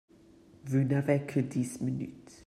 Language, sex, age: French, male, under 19